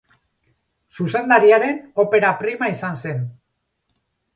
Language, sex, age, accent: Basque, male, 50-59, Mendebalekoa (Araba, Bizkaia, Gipuzkoako mendebaleko herri batzuk)